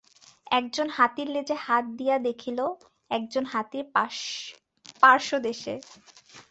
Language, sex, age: Bengali, female, 19-29